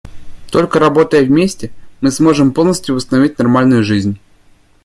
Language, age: Russian, 19-29